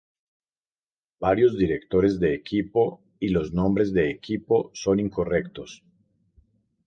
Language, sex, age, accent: Spanish, male, 40-49, Andino-Pacífico: Colombia, Perú, Ecuador, oeste de Bolivia y Venezuela andina